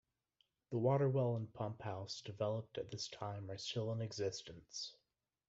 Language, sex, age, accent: English, male, 30-39, United States English